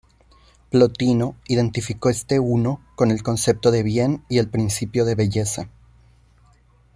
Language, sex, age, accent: Spanish, male, 19-29, México